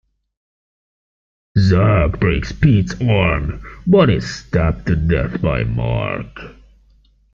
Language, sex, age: English, male, 19-29